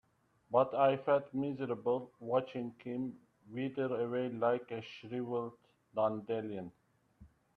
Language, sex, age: English, male, 30-39